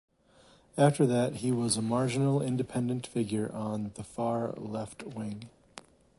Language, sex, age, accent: English, male, 30-39, United States English